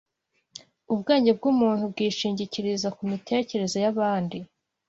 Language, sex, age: Kinyarwanda, female, 19-29